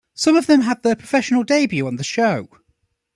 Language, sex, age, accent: English, male, 19-29, England English